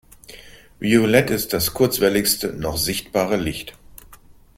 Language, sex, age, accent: German, male, 50-59, Deutschland Deutsch